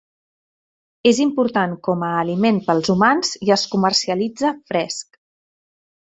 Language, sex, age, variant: Catalan, female, 40-49, Central